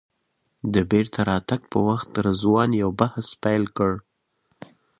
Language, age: Pashto, 19-29